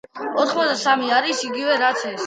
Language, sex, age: Georgian, female, 50-59